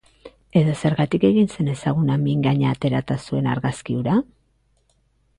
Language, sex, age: Basque, female, 40-49